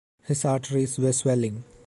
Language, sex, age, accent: English, male, under 19, India and South Asia (India, Pakistan, Sri Lanka)